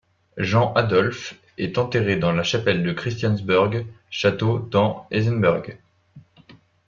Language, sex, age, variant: French, male, 19-29, Français de métropole